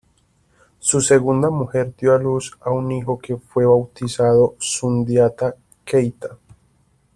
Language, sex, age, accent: Spanish, male, 19-29, Caribe: Cuba, Venezuela, Puerto Rico, República Dominicana, Panamá, Colombia caribeña, México caribeño, Costa del golfo de México